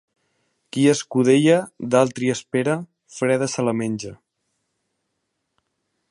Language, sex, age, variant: Catalan, male, under 19, Central